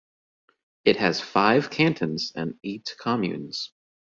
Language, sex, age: English, male, 19-29